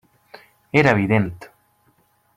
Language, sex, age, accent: Catalan, male, 19-29, valencià